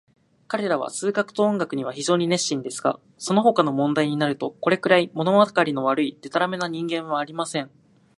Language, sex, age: Japanese, male, 19-29